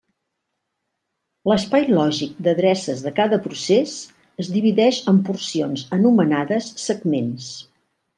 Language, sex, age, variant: Catalan, female, 60-69, Central